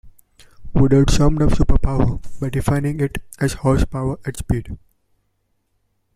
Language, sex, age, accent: English, male, 19-29, India and South Asia (India, Pakistan, Sri Lanka)